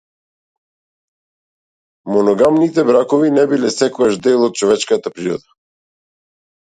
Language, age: Macedonian, 40-49